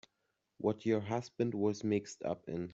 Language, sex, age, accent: English, male, 19-29, United States English